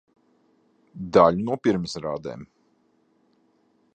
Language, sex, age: Latvian, male, 40-49